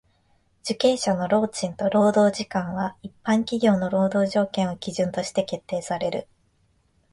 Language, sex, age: Japanese, female, 19-29